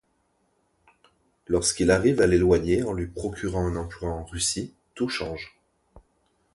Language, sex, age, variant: French, male, 30-39, Français de métropole